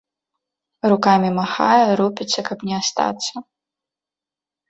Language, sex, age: Belarusian, female, 19-29